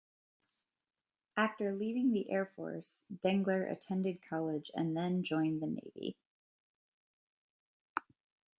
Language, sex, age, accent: English, female, 30-39, United States English